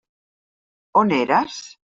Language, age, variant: Catalan, 60-69, Central